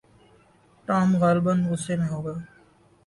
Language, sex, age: Urdu, male, 19-29